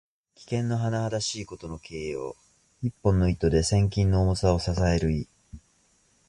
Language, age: Japanese, 19-29